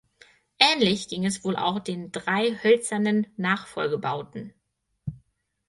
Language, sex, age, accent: German, female, 19-29, Deutschland Deutsch